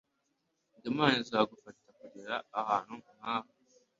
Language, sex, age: Kinyarwanda, male, under 19